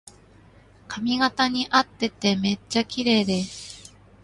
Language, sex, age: Japanese, female, 30-39